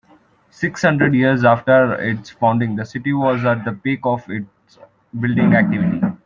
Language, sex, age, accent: English, male, under 19, India and South Asia (India, Pakistan, Sri Lanka)